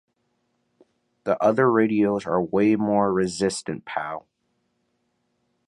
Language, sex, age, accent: English, male, under 19, United States English